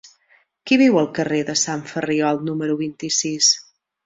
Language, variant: Catalan, Central